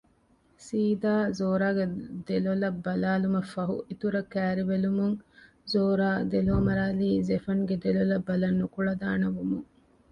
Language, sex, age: Divehi, female, 40-49